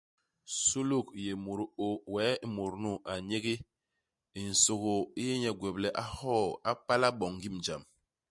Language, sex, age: Basaa, male, 50-59